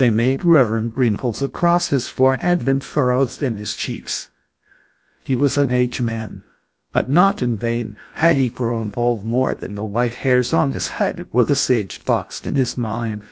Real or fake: fake